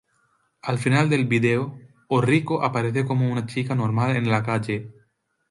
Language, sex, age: Spanish, female, 19-29